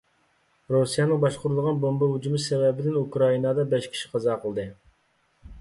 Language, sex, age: Uyghur, male, 30-39